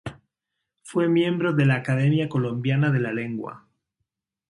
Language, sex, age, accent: Spanish, male, 40-49, España: Centro-Sur peninsular (Madrid, Toledo, Castilla-La Mancha)